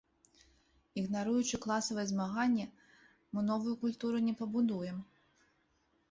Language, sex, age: Belarusian, female, 19-29